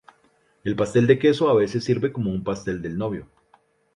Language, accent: Spanish, Andino-Pacífico: Colombia, Perú, Ecuador, oeste de Bolivia y Venezuela andina